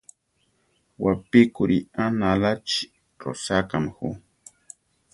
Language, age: Central Tarahumara, 19-29